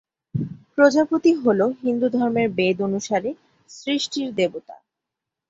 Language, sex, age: Bengali, female, 19-29